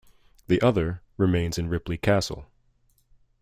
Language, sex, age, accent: English, male, 19-29, United States English